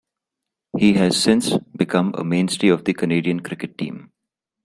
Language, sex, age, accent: English, male, 30-39, India and South Asia (India, Pakistan, Sri Lanka)